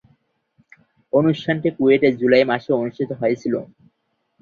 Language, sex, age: Bengali, male, 19-29